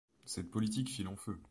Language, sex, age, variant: French, male, 19-29, Français de métropole